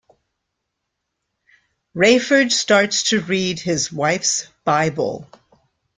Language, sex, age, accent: English, female, 60-69, United States English